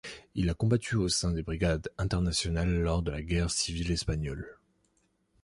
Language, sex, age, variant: French, male, 19-29, Français de métropole